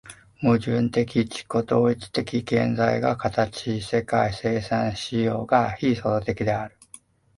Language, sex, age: Japanese, male, 30-39